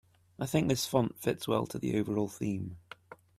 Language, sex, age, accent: English, male, 30-39, England English